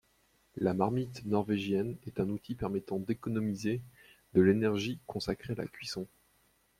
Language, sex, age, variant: French, male, 19-29, Français de métropole